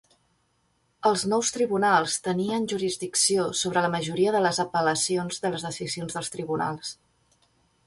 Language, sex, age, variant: Catalan, female, 30-39, Central